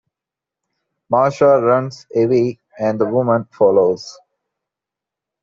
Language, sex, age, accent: English, male, 19-29, India and South Asia (India, Pakistan, Sri Lanka)